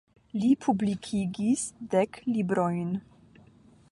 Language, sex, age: Esperanto, female, 19-29